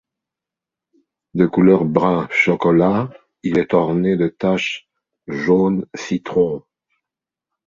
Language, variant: French, Français de métropole